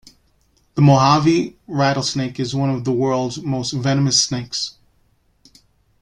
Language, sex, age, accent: English, male, 40-49, United States English